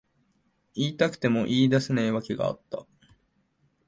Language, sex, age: Japanese, male, 19-29